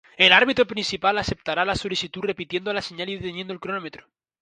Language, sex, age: Spanish, male, 19-29